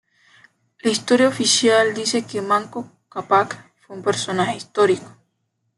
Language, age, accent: Spanish, 19-29, Caribe: Cuba, Venezuela, Puerto Rico, República Dominicana, Panamá, Colombia caribeña, México caribeño, Costa del golfo de México